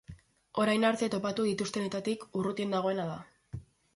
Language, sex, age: Basque, female, under 19